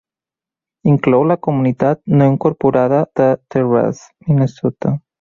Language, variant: Catalan, Central